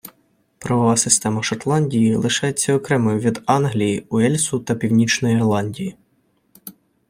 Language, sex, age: Ukrainian, male, under 19